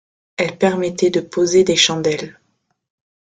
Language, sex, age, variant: French, female, under 19, Français de métropole